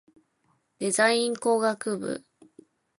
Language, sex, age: Japanese, female, 19-29